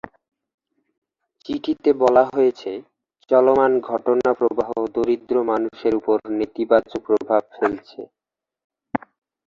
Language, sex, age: Bengali, male, 40-49